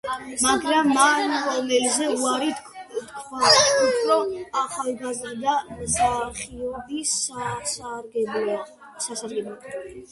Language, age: Georgian, 30-39